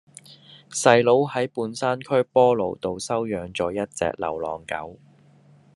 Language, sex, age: Cantonese, male, 30-39